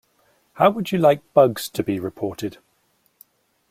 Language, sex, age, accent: English, male, 40-49, England English